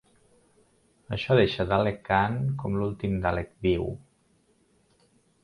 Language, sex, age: Catalan, male, 40-49